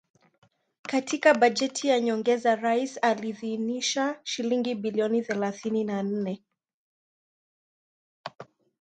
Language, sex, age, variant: Swahili, female, 19-29, Kiswahili Sanifu (EA)